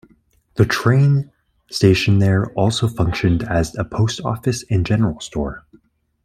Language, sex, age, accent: English, male, 19-29, Canadian English